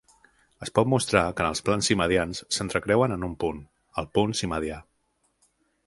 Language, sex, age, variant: Catalan, male, 30-39, Central